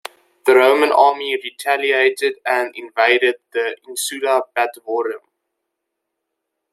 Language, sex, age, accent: English, male, 19-29, Southern African (South Africa, Zimbabwe, Namibia)